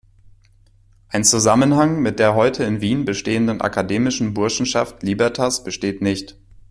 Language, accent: German, Deutschland Deutsch